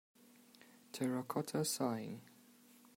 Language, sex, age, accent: English, male, 19-29, Southern African (South Africa, Zimbabwe, Namibia)